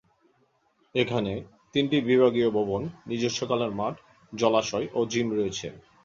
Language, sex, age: Bengali, male, 19-29